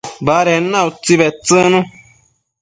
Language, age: Matsés, under 19